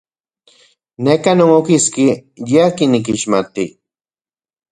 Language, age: Central Puebla Nahuatl, 30-39